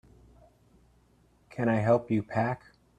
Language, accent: English, United States English